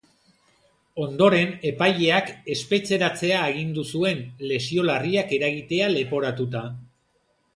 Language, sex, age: Basque, male, 40-49